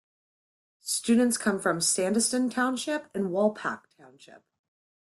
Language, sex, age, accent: English, female, 30-39, United States English